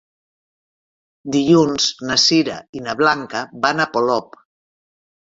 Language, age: Catalan, 60-69